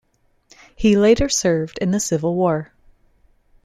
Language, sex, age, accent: English, female, 30-39, United States English